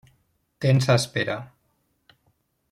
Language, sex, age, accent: Spanish, male, 40-49, España: Norte peninsular (Asturias, Castilla y León, Cantabria, País Vasco, Navarra, Aragón, La Rioja, Guadalajara, Cuenca)